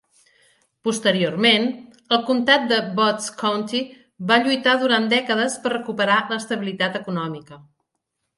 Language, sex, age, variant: Catalan, female, 50-59, Central